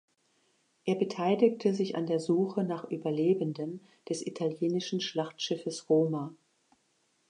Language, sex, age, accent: German, female, 60-69, Deutschland Deutsch